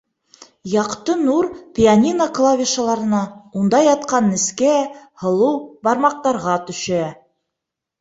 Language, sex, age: Bashkir, female, 30-39